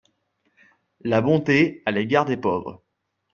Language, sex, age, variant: French, male, 30-39, Français de métropole